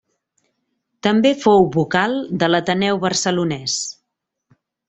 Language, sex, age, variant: Catalan, female, 40-49, Central